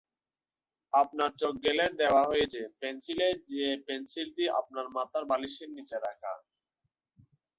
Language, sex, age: Bengali, male, 19-29